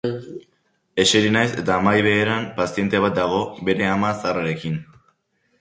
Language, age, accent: Basque, under 19, Erdialdekoa edo Nafarra (Gipuzkoa, Nafarroa)